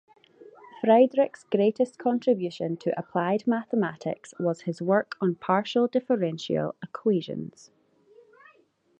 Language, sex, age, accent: English, female, 19-29, Scottish English